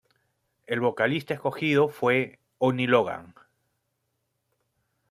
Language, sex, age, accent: Spanish, male, 40-49, Andino-Pacífico: Colombia, Perú, Ecuador, oeste de Bolivia y Venezuela andina